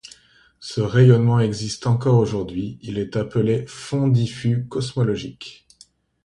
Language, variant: French, Français d'Europe